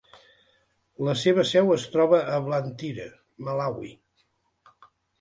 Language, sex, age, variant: Catalan, male, 60-69, Central